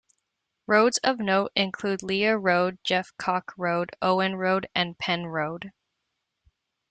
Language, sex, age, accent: English, female, 19-29, Canadian English